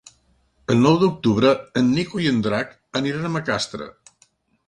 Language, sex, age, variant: Catalan, male, 70-79, Central